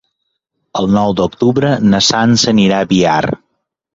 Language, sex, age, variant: Catalan, male, 40-49, Balear